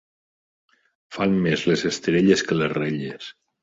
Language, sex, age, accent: Catalan, male, 40-49, valencià